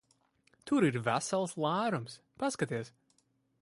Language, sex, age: Latvian, male, 30-39